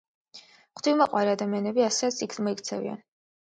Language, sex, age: Georgian, female, 19-29